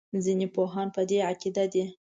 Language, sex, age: Pashto, female, 19-29